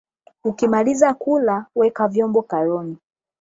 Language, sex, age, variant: Swahili, female, 19-29, Kiswahili cha Bara ya Tanzania